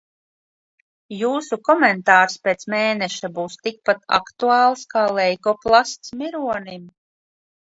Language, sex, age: Latvian, female, 40-49